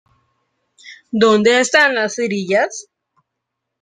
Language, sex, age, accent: Spanish, male, under 19, Caribe: Cuba, Venezuela, Puerto Rico, República Dominicana, Panamá, Colombia caribeña, México caribeño, Costa del golfo de México